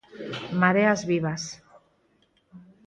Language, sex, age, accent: Galician, female, 40-49, Normativo (estándar)